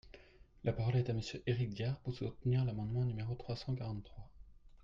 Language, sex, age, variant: French, male, 30-39, Français de métropole